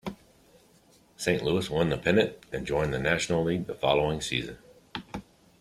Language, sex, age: English, male, 50-59